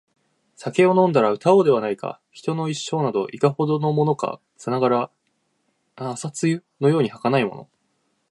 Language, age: Japanese, 19-29